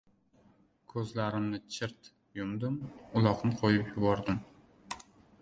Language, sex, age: Uzbek, male, 19-29